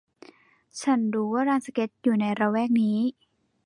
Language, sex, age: Thai, female, 19-29